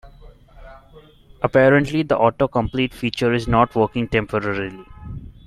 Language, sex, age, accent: English, male, 19-29, India and South Asia (India, Pakistan, Sri Lanka)